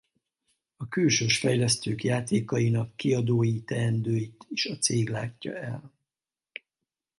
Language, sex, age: Hungarian, male, 50-59